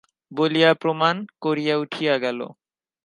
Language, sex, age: Bengali, male, 19-29